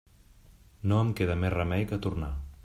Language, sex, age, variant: Catalan, male, 30-39, Central